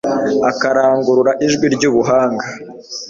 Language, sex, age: Kinyarwanda, male, 19-29